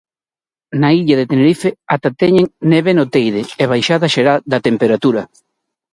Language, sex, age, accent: Galician, male, 30-39, Oriental (común en zona oriental)